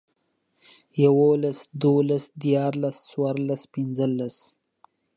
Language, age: Pashto, 19-29